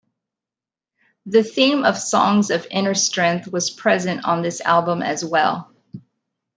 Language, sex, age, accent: English, female, 40-49, United States English